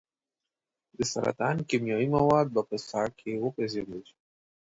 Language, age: Pashto, 19-29